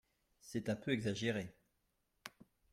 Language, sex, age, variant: French, male, 30-39, Français de métropole